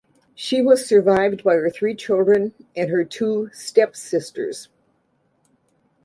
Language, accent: English, United States English